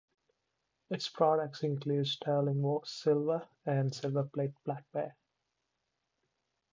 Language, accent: English, India and South Asia (India, Pakistan, Sri Lanka)